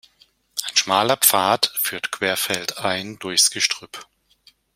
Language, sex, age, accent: German, male, 50-59, Deutschland Deutsch